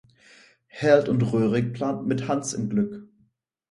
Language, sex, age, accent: German, male, 19-29, Deutschland Deutsch